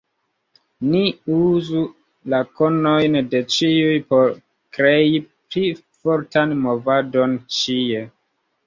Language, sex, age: Esperanto, male, 19-29